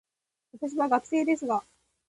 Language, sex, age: Japanese, female, 19-29